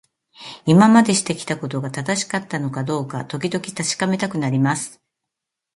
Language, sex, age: Japanese, female, 60-69